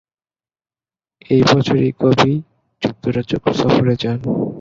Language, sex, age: Bengali, male, 19-29